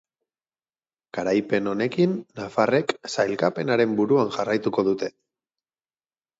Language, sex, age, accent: Basque, male, 30-39, Batua